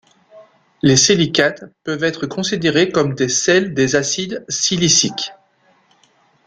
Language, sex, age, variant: French, male, 40-49, Français de métropole